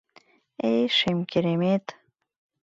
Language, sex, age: Mari, female, 19-29